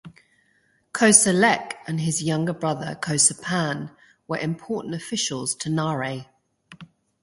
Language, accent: English, British English